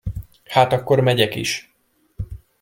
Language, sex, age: Hungarian, male, 19-29